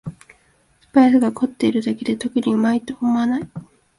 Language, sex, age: Japanese, female, 19-29